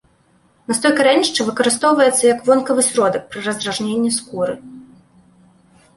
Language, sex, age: Belarusian, female, 30-39